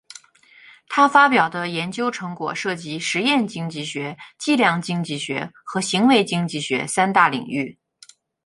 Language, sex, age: Chinese, female, 40-49